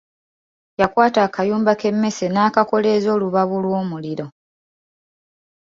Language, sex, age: Ganda, female, 19-29